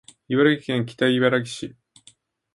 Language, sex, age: Japanese, male, 50-59